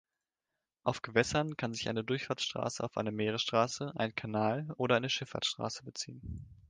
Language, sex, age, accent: German, male, 19-29, Deutschland Deutsch